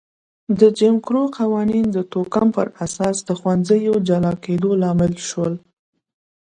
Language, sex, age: Pashto, female, 19-29